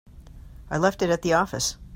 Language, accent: English, United States English